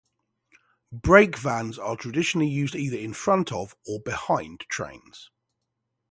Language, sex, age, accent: English, male, 40-49, England English